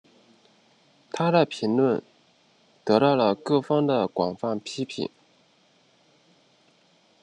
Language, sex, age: Chinese, male, 30-39